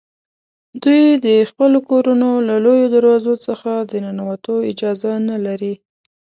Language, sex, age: Pashto, female, 19-29